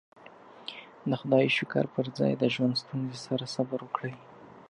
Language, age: Pashto, 19-29